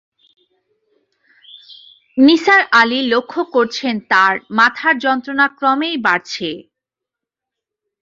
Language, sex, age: Bengali, female, 19-29